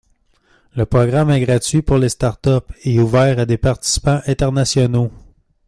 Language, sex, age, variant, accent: French, male, 19-29, Français d'Amérique du Nord, Français du Canada